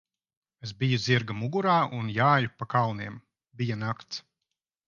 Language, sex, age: Latvian, male, 40-49